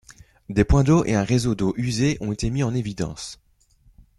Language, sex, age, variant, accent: French, male, 19-29, Français d'Europe, Français de Belgique